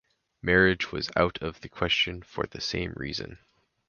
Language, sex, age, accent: English, male, 19-29, United States English